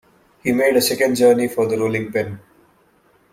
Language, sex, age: English, male, 19-29